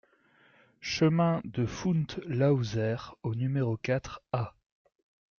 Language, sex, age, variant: French, male, 19-29, Français de métropole